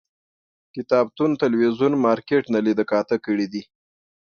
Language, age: Pashto, 30-39